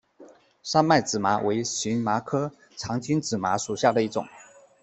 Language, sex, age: Chinese, male, 30-39